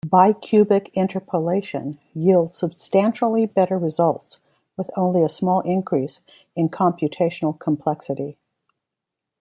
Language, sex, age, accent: English, female, 50-59, United States English